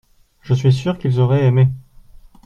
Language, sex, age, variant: French, male, 19-29, Français de métropole